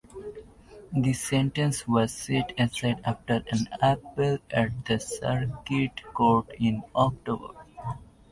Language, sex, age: English, male, 19-29